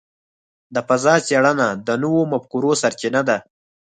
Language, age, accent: Pashto, 19-29, پکتیا ولایت، احمدزی